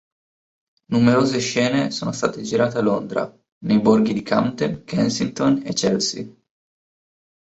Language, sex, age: Italian, male, 19-29